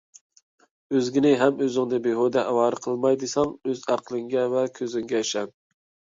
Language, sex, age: Uyghur, male, 30-39